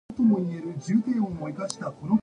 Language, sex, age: English, female, 19-29